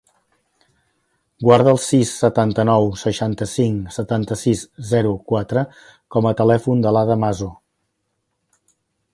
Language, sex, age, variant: Catalan, male, 60-69, Central